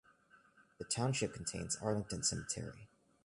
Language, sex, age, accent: English, male, 19-29, United States English